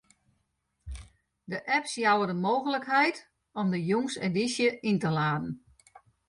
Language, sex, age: Western Frisian, female, 60-69